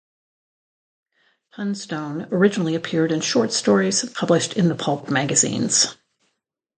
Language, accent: English, United States English